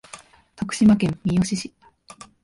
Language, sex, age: Japanese, female, 19-29